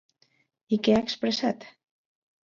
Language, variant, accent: Catalan, Central, central